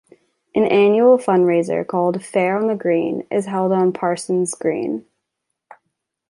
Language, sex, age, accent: English, female, 19-29, United States English